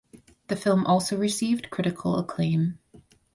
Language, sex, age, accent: English, female, 19-29, United States English